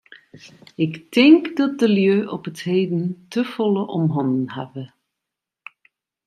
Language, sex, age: Western Frisian, female, 30-39